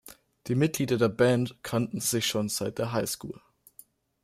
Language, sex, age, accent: German, male, under 19, Deutschland Deutsch